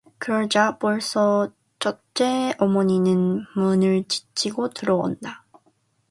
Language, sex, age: Korean, female, 19-29